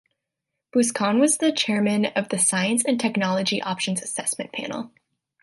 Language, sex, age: English, female, 19-29